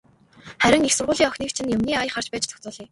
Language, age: Mongolian, 19-29